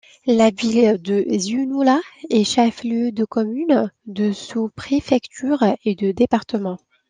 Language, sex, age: French, female, 30-39